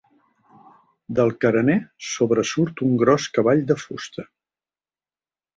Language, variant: Catalan, Central